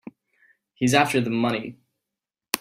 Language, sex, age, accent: English, male, 19-29, United States English